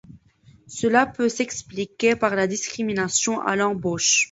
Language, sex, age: French, female, under 19